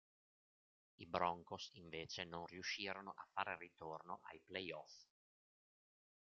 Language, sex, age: Italian, male, 50-59